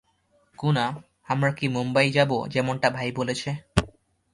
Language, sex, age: Bengali, male, under 19